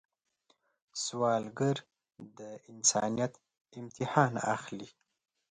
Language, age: Pashto, 30-39